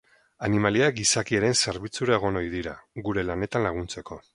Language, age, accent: Basque, 40-49, Mendebalekoa (Araba, Bizkaia, Gipuzkoako mendebaleko herri batzuk)